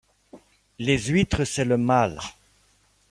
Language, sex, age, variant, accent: French, male, 50-59, Français d'Europe, Français de Belgique